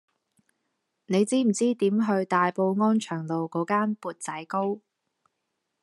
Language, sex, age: Cantonese, female, 30-39